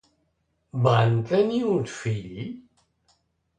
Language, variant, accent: Catalan, Central, central